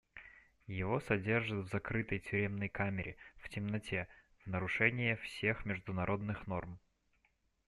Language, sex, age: Russian, male, 19-29